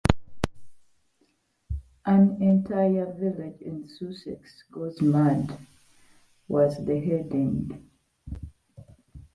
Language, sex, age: English, female, 30-39